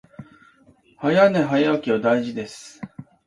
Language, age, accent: Japanese, 50-59, 標準語